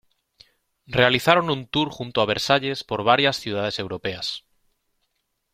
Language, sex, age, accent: Spanish, male, 30-39, España: Centro-Sur peninsular (Madrid, Toledo, Castilla-La Mancha)